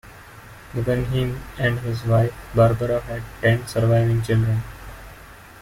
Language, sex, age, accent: English, male, 19-29, India and South Asia (India, Pakistan, Sri Lanka)